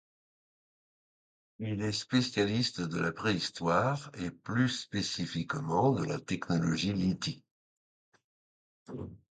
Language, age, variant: French, 70-79, Français de métropole